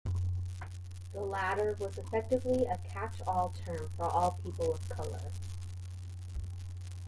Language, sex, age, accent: English, female, 30-39, United States English